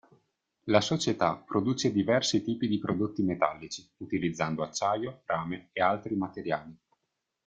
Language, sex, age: Italian, male, 19-29